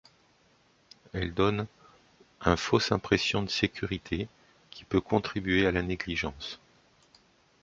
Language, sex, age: French, male, 50-59